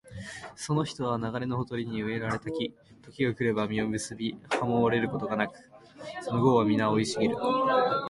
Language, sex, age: Japanese, male, 19-29